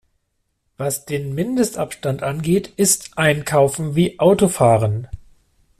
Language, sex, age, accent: German, male, 40-49, Deutschland Deutsch